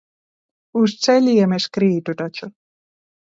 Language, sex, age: Latvian, female, 30-39